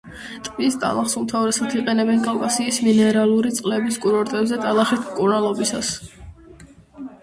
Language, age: Georgian, under 19